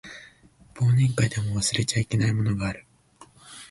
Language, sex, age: Japanese, male, 19-29